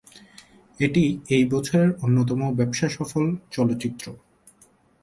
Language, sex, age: Bengali, male, 19-29